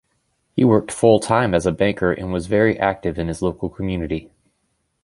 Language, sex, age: English, male, 30-39